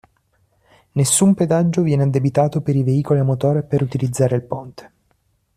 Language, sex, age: Italian, male, 19-29